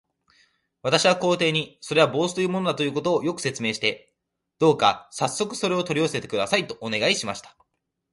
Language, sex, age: Japanese, male, 19-29